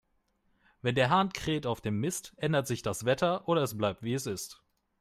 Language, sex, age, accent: German, male, 19-29, Deutschland Deutsch